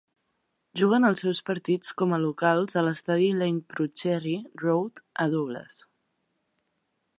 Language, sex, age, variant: Catalan, female, under 19, Central